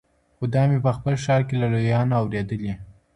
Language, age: Pashto, under 19